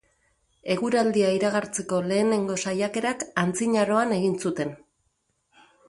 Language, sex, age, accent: Basque, female, 40-49, Mendebalekoa (Araba, Bizkaia, Gipuzkoako mendebaleko herri batzuk)